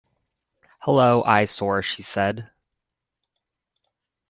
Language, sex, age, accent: English, male, 19-29, United States English